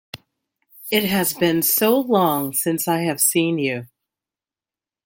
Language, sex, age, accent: English, female, 30-39, United States English